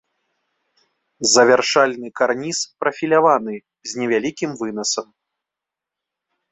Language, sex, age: Belarusian, male, 40-49